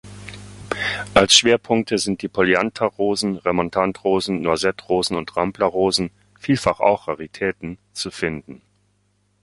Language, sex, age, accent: German, male, 60-69, Deutschland Deutsch